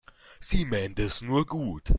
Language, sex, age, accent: German, male, under 19, Österreichisches Deutsch